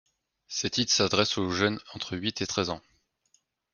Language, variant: French, Français de métropole